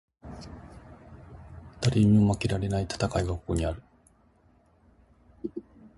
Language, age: Japanese, 30-39